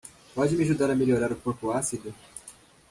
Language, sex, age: Portuguese, male, 19-29